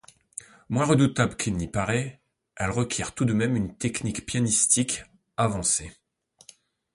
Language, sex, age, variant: French, male, 40-49, Français de métropole